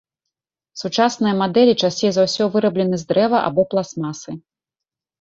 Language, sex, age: Belarusian, female, 30-39